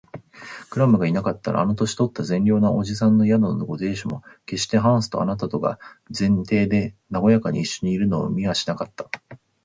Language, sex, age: Japanese, male, 19-29